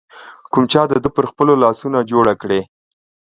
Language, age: Pashto, 30-39